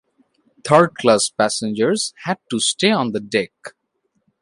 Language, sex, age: English, male, 19-29